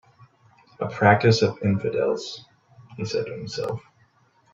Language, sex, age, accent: English, male, 19-29, United States English